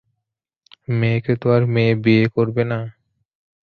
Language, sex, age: Bengali, male, 19-29